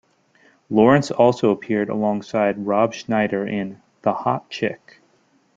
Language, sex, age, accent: English, male, 19-29, United States English